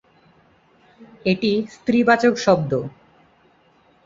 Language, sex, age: Bengali, male, 19-29